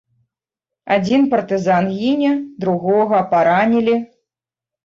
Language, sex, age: Belarusian, female, 30-39